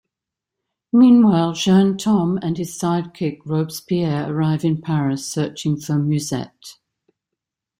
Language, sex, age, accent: English, female, 60-69, Australian English